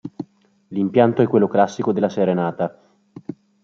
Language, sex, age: Italian, male, 30-39